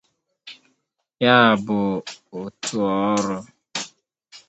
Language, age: Igbo, 19-29